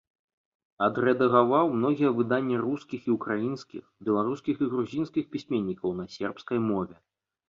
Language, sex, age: Belarusian, male, 30-39